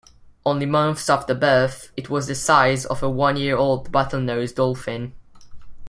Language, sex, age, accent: English, male, under 19, England English